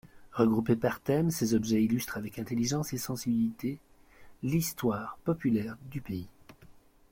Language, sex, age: French, male, 30-39